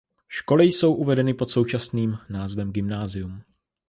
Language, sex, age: Czech, male, 19-29